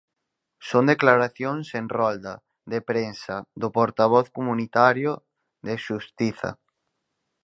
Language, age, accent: Galician, under 19, Oriental (común en zona oriental)